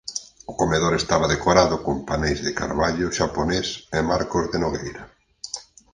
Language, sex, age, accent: Galician, male, 40-49, Oriental (común en zona oriental)